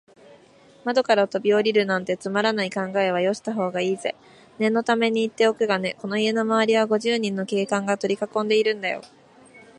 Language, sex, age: Japanese, female, 19-29